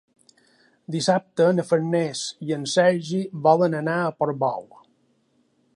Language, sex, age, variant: Catalan, male, 40-49, Balear